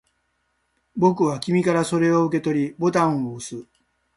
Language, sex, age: Japanese, male, 60-69